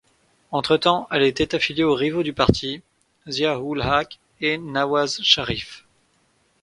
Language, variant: French, Français de métropole